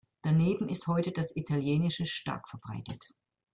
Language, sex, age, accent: German, female, 70-79, Deutschland Deutsch